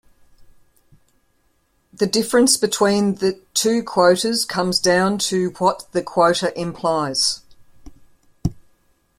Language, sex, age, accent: English, female, 50-59, Australian English